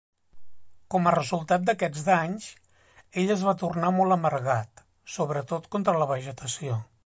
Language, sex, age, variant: Catalan, male, 40-49, Central